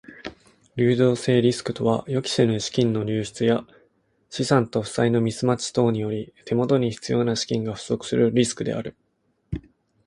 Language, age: Japanese, 19-29